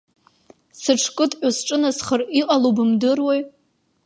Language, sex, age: Abkhazian, female, under 19